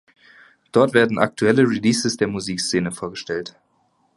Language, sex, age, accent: German, male, 19-29, Deutschland Deutsch